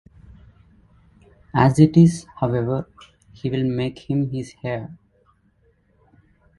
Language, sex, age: English, male, 19-29